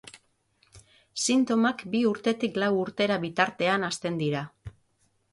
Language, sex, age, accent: Basque, female, 40-49, Mendebalekoa (Araba, Bizkaia, Gipuzkoako mendebaleko herri batzuk)